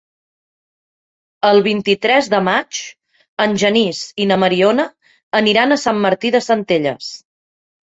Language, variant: Catalan, Central